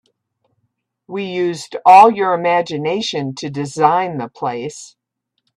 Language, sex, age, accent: English, female, 60-69, United States English